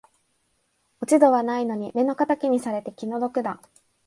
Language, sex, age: Japanese, female, 19-29